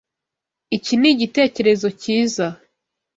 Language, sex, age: Kinyarwanda, female, 19-29